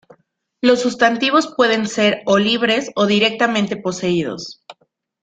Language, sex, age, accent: Spanish, female, 19-29, México